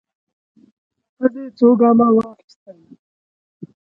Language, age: Pashto, 19-29